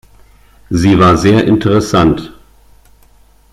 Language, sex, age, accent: German, male, 50-59, Deutschland Deutsch